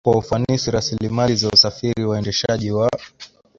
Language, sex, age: Swahili, male, 19-29